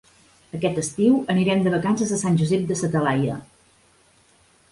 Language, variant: Catalan, Central